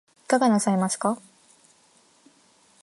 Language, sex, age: Japanese, female, 19-29